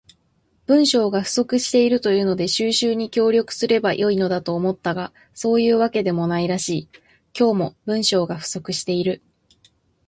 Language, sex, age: Japanese, female, 19-29